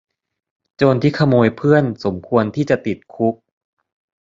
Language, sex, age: Thai, male, 19-29